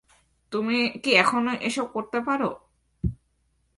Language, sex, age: Bengali, female, 19-29